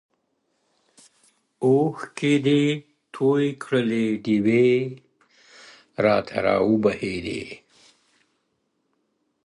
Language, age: Pashto, 50-59